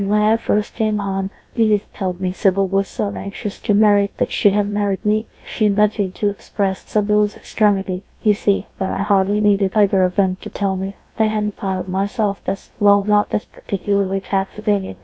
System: TTS, GlowTTS